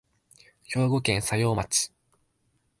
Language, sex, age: Japanese, male, 19-29